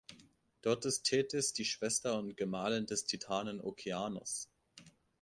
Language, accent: German, Deutschland Deutsch